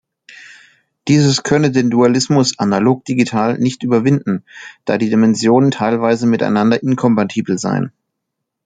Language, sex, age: German, male, 30-39